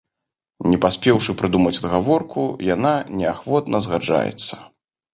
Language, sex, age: Belarusian, male, 30-39